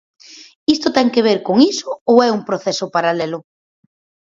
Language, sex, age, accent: Galician, female, 30-39, Atlántico (seseo e gheada)